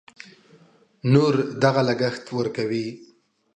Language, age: Pashto, 30-39